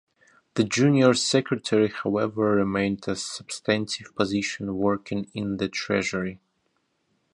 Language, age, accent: English, 19-29, Russian